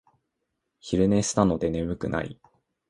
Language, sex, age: Japanese, male, 19-29